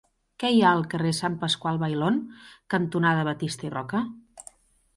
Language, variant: Catalan, Central